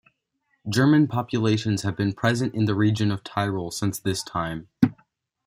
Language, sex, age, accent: English, male, under 19, United States English